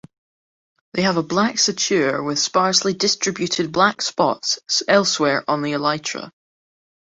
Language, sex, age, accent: English, male, under 19, Scottish English